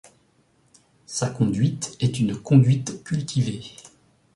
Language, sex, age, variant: French, male, 40-49, Français de métropole